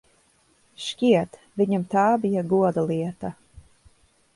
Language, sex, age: Latvian, female, 30-39